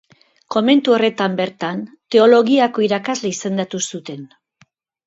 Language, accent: Basque, Mendebalekoa (Araba, Bizkaia, Gipuzkoako mendebaleko herri batzuk)